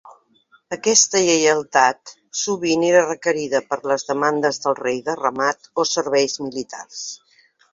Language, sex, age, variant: Catalan, female, 50-59, Central